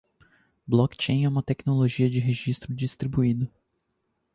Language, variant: Portuguese, Portuguese (Brasil)